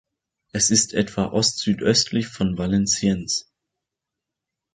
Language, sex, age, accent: German, male, 19-29, Deutschland Deutsch